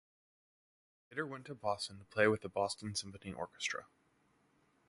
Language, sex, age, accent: English, male, 19-29, United States English